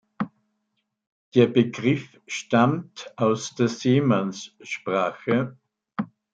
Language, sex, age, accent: German, male, 70-79, Österreichisches Deutsch